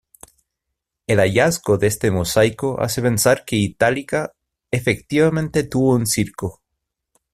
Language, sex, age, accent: Spanish, male, 30-39, Chileno: Chile, Cuyo